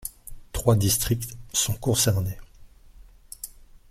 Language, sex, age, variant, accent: French, male, 30-39, Français d'Europe, Français de Belgique